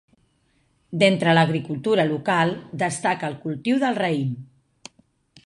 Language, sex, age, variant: Catalan, female, 40-49, Septentrional